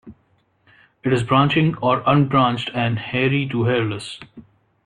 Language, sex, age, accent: English, male, 30-39, India and South Asia (India, Pakistan, Sri Lanka)